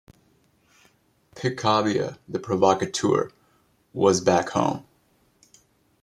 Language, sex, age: English, male, 30-39